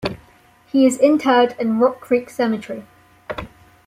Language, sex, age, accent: English, female, under 19, England English